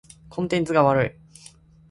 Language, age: Japanese, 19-29